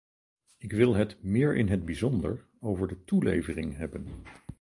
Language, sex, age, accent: Dutch, male, 60-69, Nederlands Nederlands